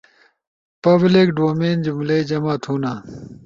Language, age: Ushojo, 19-29